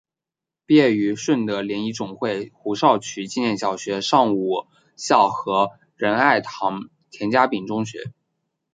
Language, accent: Chinese, 出生地：浙江省